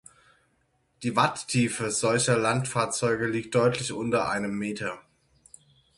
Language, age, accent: German, 30-39, Deutschland Deutsch